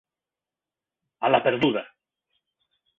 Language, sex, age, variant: Catalan, male, 40-49, Septentrional